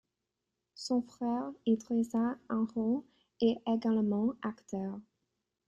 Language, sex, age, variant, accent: French, female, 30-39, Français d'Europe, Français du Royaume-Uni